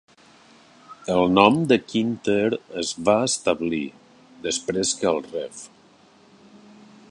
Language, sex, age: Catalan, male, 50-59